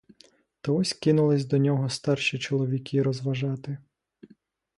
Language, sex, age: Ukrainian, male, 30-39